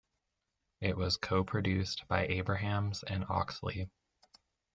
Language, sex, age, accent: English, male, 19-29, United States English